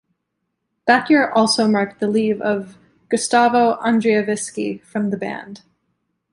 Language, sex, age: English, female, 19-29